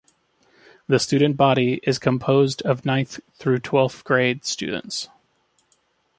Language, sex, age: English, male, 30-39